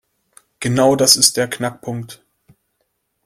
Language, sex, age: German, male, 19-29